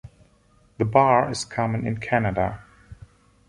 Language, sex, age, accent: English, male, 30-39, England English